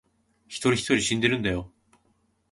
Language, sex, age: Japanese, male, 19-29